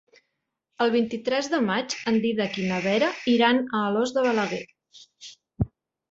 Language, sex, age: Catalan, female, 40-49